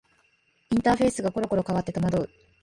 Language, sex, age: Japanese, female, 19-29